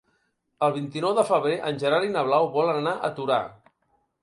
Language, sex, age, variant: Catalan, male, 50-59, Balear